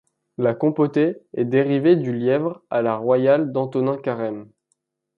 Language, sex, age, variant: French, male, under 19, Français de métropole